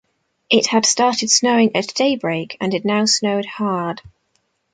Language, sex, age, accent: English, female, 19-29, England English